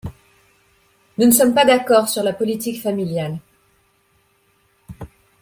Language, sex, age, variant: French, male, 30-39, Français de métropole